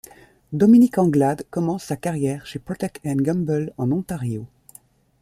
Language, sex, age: French, female, 50-59